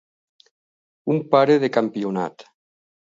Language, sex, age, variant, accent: Catalan, male, 60-69, Valencià central, valencià